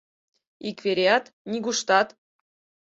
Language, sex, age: Mari, female, 19-29